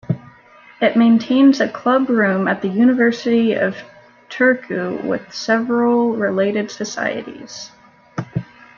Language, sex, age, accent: English, female, 19-29, United States English